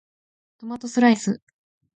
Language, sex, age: Japanese, female, 19-29